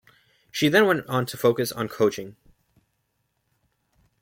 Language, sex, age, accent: English, male, under 19, United States English